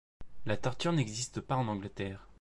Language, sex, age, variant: French, male, 19-29, Français de métropole